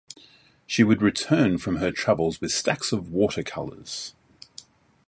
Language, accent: English, Australian English